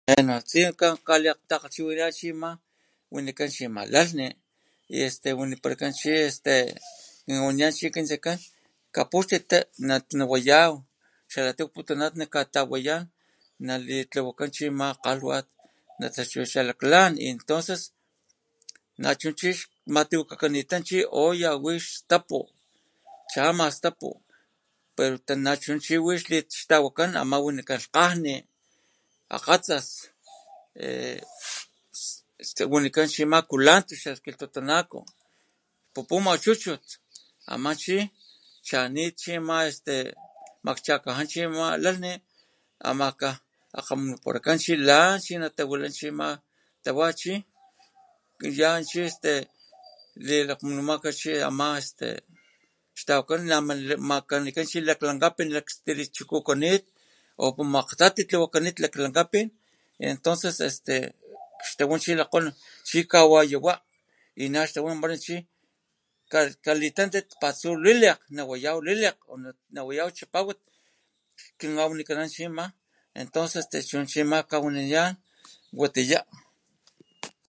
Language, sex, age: Papantla Totonac, male, 60-69